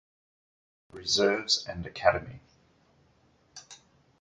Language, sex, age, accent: English, male, 40-49, Southern African (South Africa, Zimbabwe, Namibia)